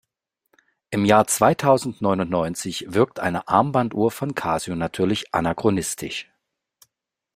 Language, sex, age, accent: German, male, 30-39, Deutschland Deutsch